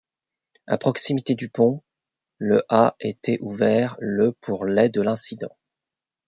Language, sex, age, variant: French, male, 50-59, Français de métropole